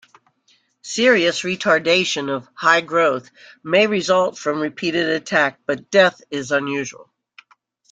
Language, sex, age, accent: English, female, 60-69, United States English